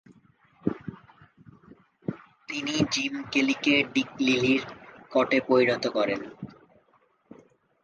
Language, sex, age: Bengali, male, 19-29